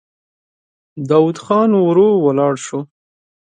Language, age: Pashto, 19-29